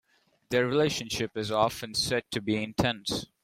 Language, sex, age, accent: English, male, 19-29, India and South Asia (India, Pakistan, Sri Lanka)